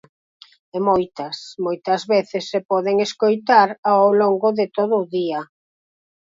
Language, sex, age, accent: Galician, female, 50-59, Normativo (estándar)